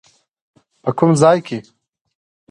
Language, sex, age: Pashto, female, 19-29